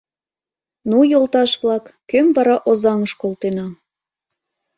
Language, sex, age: Mari, female, 19-29